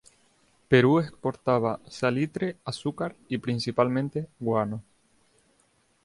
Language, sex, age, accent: Spanish, male, 19-29, España: Islas Canarias